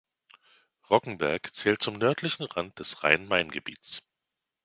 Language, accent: German, Deutschland Deutsch